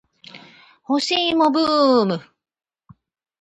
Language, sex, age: Japanese, female, 40-49